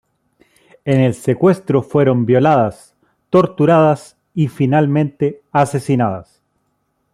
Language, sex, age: Spanish, male, 30-39